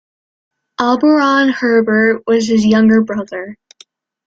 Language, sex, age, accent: English, female, under 19, United States English